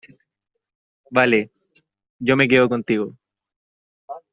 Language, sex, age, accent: Spanish, male, 19-29, Chileno: Chile, Cuyo